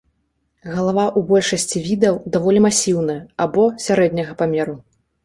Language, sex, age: Belarusian, female, 30-39